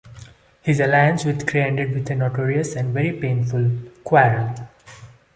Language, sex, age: English, male, 19-29